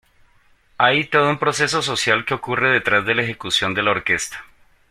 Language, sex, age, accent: Spanish, male, 40-49, Andino-Pacífico: Colombia, Perú, Ecuador, oeste de Bolivia y Venezuela andina